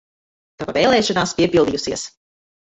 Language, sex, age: Latvian, female, 40-49